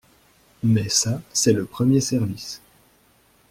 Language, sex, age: French, male, 19-29